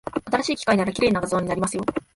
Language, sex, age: Japanese, female, 19-29